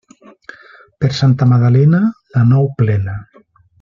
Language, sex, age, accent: Catalan, male, 40-49, valencià